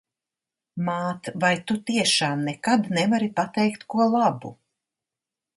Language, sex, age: Latvian, female, 60-69